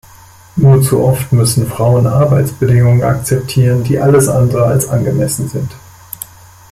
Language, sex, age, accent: German, male, 50-59, Deutschland Deutsch